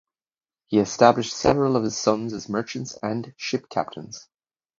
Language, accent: English, Irish English